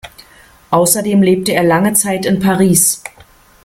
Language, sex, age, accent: German, female, 50-59, Deutschland Deutsch